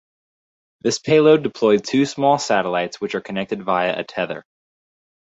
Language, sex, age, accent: English, male, 19-29, United States English